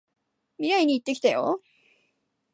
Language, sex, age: Japanese, female, under 19